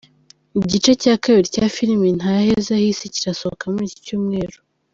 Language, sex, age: Kinyarwanda, female, under 19